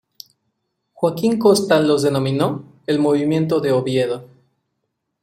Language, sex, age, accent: Spanish, male, 19-29, México